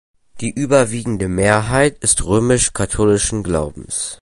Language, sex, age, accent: German, male, under 19, Deutschland Deutsch